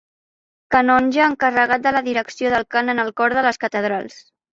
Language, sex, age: Catalan, female, under 19